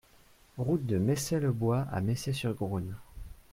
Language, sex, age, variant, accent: French, male, 19-29, Français de métropole, Français de l'est de la France